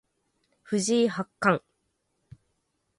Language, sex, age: Japanese, female, 30-39